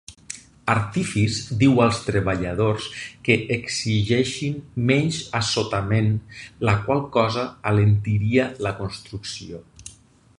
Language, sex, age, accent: Catalan, male, 40-49, valencià